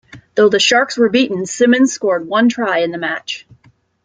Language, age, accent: English, 30-39, United States English